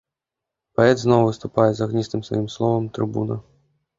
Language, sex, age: Belarusian, male, 19-29